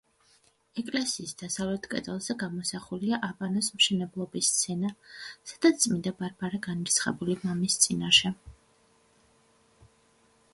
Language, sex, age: Georgian, female, 30-39